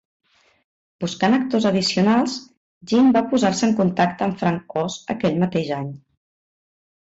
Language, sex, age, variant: Catalan, female, 40-49, Central